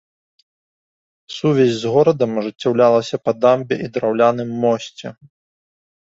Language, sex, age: Belarusian, male, 19-29